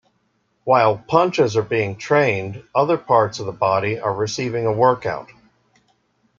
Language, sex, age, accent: English, male, 40-49, United States English